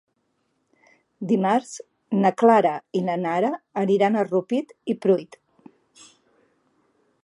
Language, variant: Catalan, Central